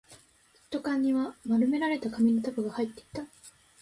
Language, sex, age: Japanese, female, 19-29